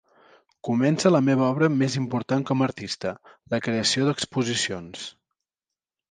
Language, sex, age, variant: Catalan, male, 40-49, Central